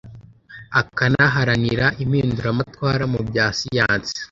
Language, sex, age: Kinyarwanda, male, under 19